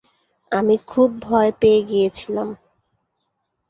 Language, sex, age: Bengali, female, 19-29